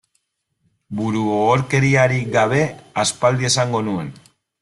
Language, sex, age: Basque, male, 30-39